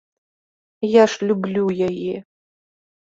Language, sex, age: Belarusian, female, 40-49